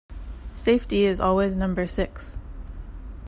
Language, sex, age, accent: English, female, 30-39, United States English